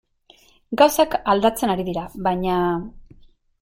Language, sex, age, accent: Basque, female, 40-49, Erdialdekoa edo Nafarra (Gipuzkoa, Nafarroa)